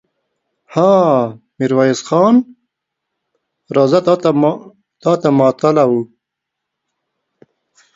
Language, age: Pashto, 19-29